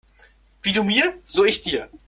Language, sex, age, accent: German, male, 19-29, Deutschland Deutsch